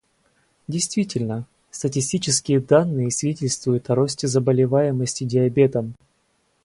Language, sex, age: Russian, male, 19-29